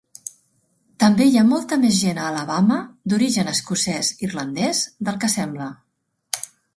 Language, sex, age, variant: Catalan, female, 50-59, Central